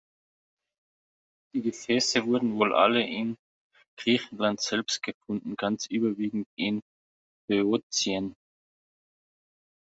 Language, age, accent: German, 30-39, Österreichisches Deutsch